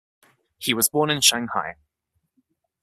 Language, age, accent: English, 19-29, England English